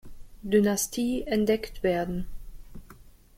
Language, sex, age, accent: German, female, 19-29, Deutschland Deutsch